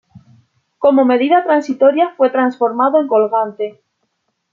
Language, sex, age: Spanish, female, 30-39